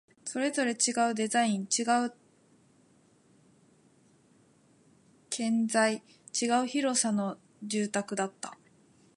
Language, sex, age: Japanese, female, 19-29